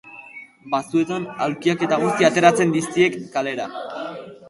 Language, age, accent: Basque, under 19, Mendebalekoa (Araba, Bizkaia, Gipuzkoako mendebaleko herri batzuk)